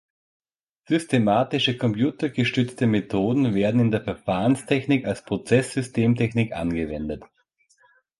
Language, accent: German, Österreichisches Deutsch